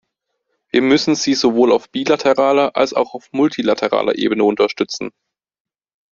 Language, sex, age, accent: German, male, 19-29, Deutschland Deutsch